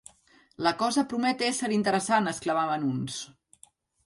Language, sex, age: Catalan, female, 50-59